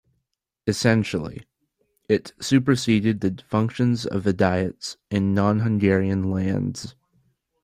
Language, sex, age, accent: English, male, under 19, United States English